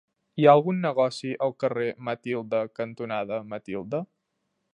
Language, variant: Catalan, Central